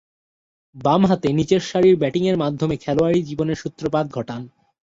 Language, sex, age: Bengali, male, under 19